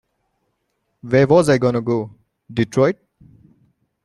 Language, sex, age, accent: English, male, 19-29, India and South Asia (India, Pakistan, Sri Lanka)